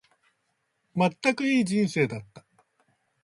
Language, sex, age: Japanese, male, 60-69